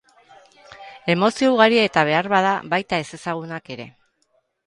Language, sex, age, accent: Basque, female, 50-59, Erdialdekoa edo Nafarra (Gipuzkoa, Nafarroa)